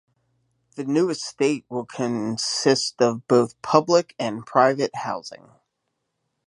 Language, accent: English, United States English